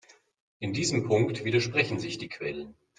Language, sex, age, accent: German, male, 40-49, Deutschland Deutsch